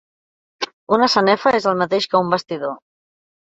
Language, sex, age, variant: Catalan, female, 40-49, Central